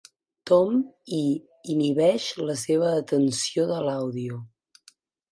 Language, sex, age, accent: Catalan, female, 19-29, gironí